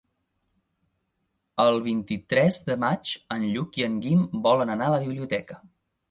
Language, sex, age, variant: Catalan, male, 19-29, Central